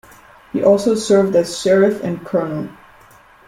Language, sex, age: English, female, under 19